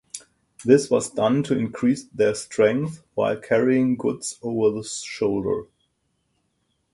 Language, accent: English, German